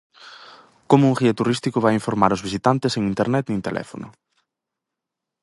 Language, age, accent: Galician, under 19, Central (gheada); Oriental (común en zona oriental)